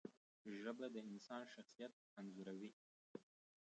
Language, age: Pashto, 30-39